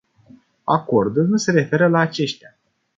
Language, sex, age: Romanian, male, 19-29